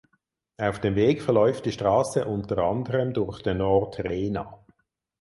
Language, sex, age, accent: German, male, 40-49, Schweizerdeutsch